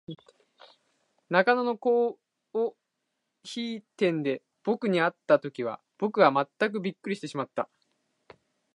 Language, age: Japanese, 19-29